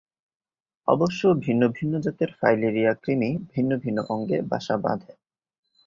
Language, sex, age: Bengali, male, 19-29